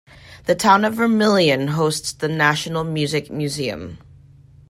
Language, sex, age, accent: English, female, 30-39, United States English